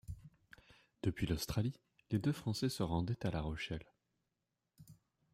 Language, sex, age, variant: French, male, 19-29, Français de métropole